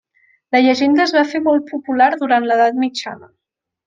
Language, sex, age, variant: Catalan, female, under 19, Central